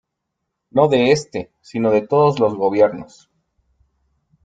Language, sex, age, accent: Spanish, male, 40-49, México